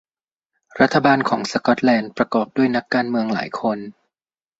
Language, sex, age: Thai, male, 19-29